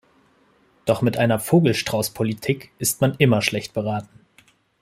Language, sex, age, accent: German, male, 19-29, Deutschland Deutsch